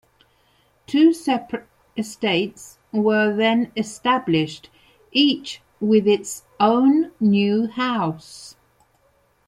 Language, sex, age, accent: English, female, 50-59, England English